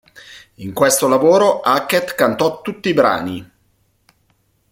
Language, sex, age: Italian, male, 40-49